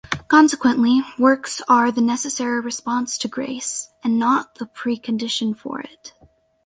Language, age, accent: English, under 19, United States English